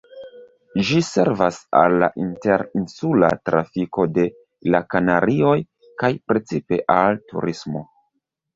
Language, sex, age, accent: Esperanto, male, 30-39, Internacia